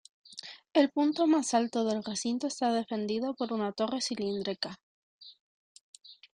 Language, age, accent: Spanish, 19-29, Chileno: Chile, Cuyo